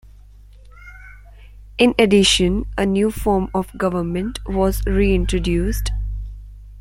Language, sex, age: English, female, 19-29